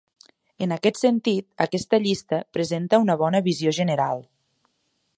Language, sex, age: Catalan, female, 19-29